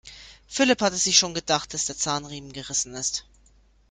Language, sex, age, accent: German, female, 19-29, Deutschland Deutsch